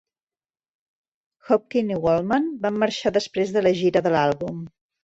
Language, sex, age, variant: Catalan, female, 40-49, Central